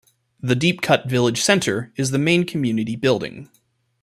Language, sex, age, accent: English, male, 19-29, United States English